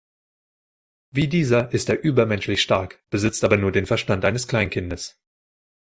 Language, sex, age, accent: German, male, 30-39, Deutschland Deutsch